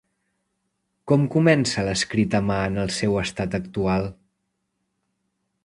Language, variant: Catalan, Central